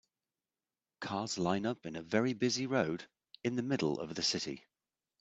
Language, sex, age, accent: English, male, 50-59, England English